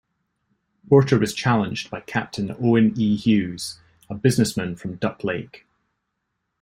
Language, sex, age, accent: English, male, 30-39, Scottish English